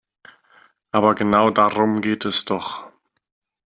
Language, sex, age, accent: German, male, 30-39, Deutschland Deutsch